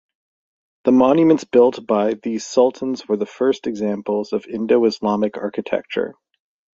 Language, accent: English, Canadian English